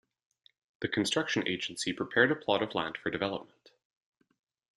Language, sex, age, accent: English, male, 19-29, Canadian English